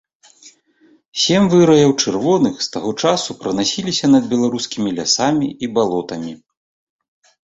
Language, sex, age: Belarusian, male, 40-49